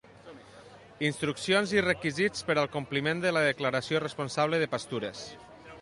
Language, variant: Catalan, Central